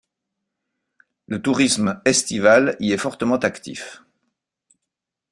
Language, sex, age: French, male, 60-69